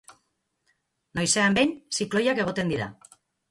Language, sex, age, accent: Basque, female, 40-49, Mendebalekoa (Araba, Bizkaia, Gipuzkoako mendebaleko herri batzuk)